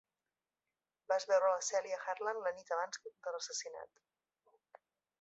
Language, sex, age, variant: Catalan, female, 30-39, Central